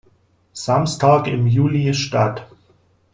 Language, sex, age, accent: German, male, 40-49, Deutschland Deutsch